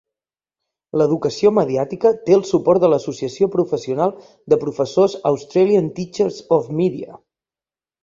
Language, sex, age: Catalan, male, 30-39